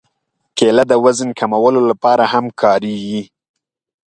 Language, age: Pashto, 19-29